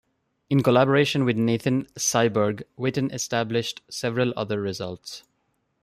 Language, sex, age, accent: English, male, 30-39, India and South Asia (India, Pakistan, Sri Lanka)